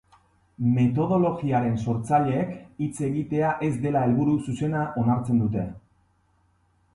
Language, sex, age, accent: Basque, male, 30-39, Erdialdekoa edo Nafarra (Gipuzkoa, Nafarroa)